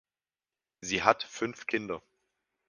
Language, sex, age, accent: German, male, 19-29, Deutschland Deutsch